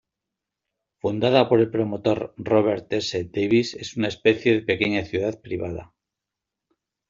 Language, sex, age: Spanish, male, 50-59